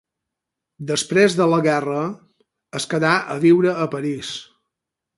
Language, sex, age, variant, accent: Catalan, male, 50-59, Balear, menorquí